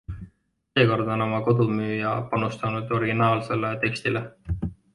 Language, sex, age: Estonian, male, 19-29